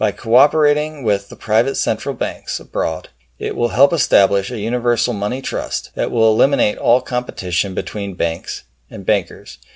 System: none